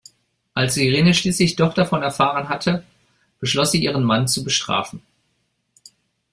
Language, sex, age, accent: German, male, 40-49, Deutschland Deutsch